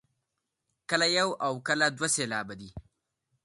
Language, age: Pashto, under 19